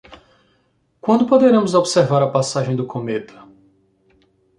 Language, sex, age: Portuguese, male, 40-49